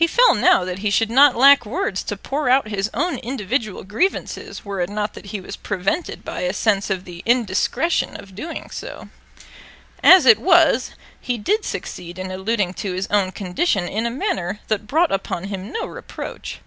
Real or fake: real